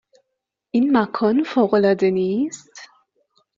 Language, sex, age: Persian, female, 19-29